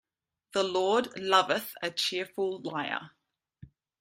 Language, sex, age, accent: English, female, 19-29, Australian English